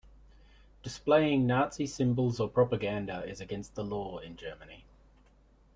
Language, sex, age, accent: English, male, 40-49, Australian English